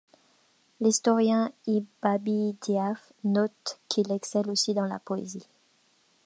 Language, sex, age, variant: French, female, under 19, Français de métropole